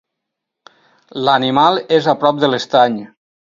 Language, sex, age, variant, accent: Catalan, male, 50-59, Valencià meridional, valencià